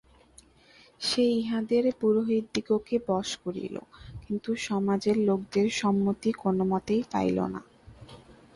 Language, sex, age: Bengali, female, 19-29